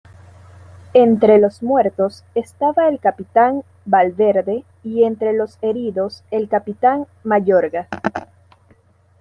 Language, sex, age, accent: Spanish, female, 19-29, Caribe: Cuba, Venezuela, Puerto Rico, República Dominicana, Panamá, Colombia caribeña, México caribeño, Costa del golfo de México